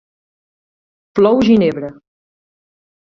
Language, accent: Catalan, Empordanès